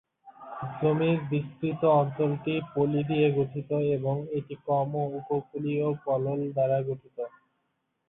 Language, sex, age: Bengali, male, 19-29